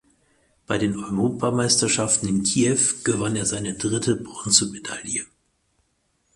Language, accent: German, Deutschland Deutsch